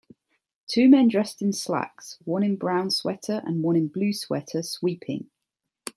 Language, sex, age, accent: English, female, 40-49, England English